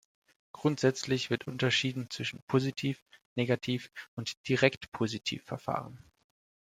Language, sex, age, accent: German, male, 19-29, Deutschland Deutsch